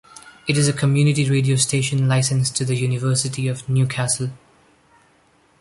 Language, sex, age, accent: English, male, 19-29, India and South Asia (India, Pakistan, Sri Lanka)